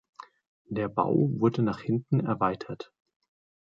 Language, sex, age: German, male, 30-39